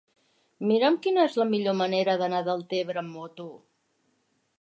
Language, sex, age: Catalan, female, 60-69